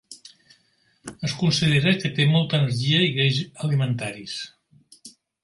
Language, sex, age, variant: Catalan, male, 60-69, Central